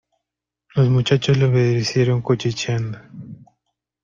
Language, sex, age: Spanish, male, 19-29